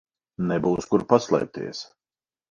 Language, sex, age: Latvian, male, 50-59